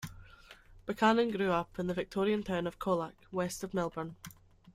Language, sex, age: English, female, 30-39